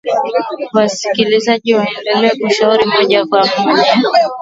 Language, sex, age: Swahili, female, 19-29